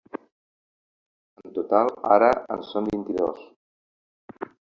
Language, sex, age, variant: Catalan, male, 50-59, Central